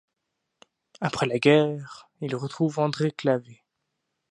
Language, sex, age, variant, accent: French, male, under 19, Français d'Europe, Français de Suisse